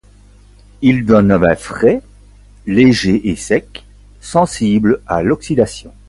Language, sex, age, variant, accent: French, male, 60-69, Français d'Europe, Français de Belgique